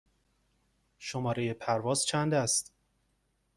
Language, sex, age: Persian, male, 19-29